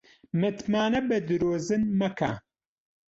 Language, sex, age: Central Kurdish, male, 40-49